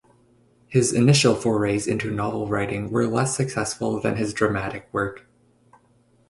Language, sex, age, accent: English, male, under 19, Canadian English